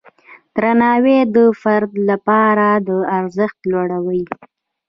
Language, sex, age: Pashto, female, 19-29